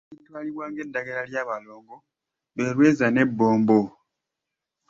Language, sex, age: Ganda, male, 19-29